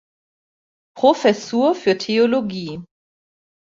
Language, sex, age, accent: German, female, 40-49, Deutschland Deutsch